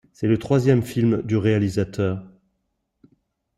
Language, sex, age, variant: French, male, 50-59, Français de métropole